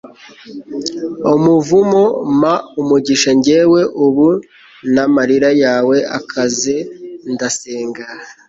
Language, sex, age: Kinyarwanda, male, 19-29